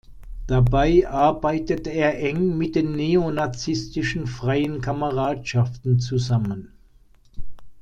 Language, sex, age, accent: German, male, 60-69, Deutschland Deutsch